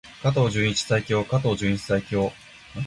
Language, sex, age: Japanese, male, 19-29